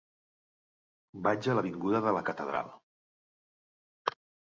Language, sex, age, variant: Catalan, male, 50-59, Central